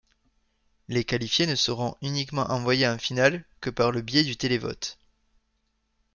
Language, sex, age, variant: French, male, 19-29, Français de métropole